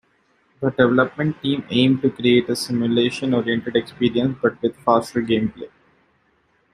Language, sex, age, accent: English, male, 19-29, India and South Asia (India, Pakistan, Sri Lanka)